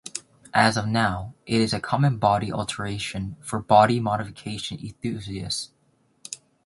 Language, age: English, under 19